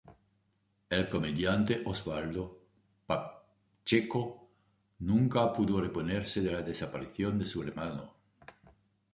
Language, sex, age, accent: Spanish, male, 60-69, Caribe: Cuba, Venezuela, Puerto Rico, República Dominicana, Panamá, Colombia caribeña, México caribeño, Costa del golfo de México